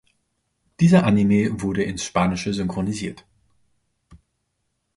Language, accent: German, Deutschland Deutsch